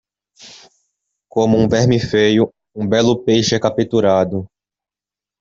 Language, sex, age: Portuguese, male, under 19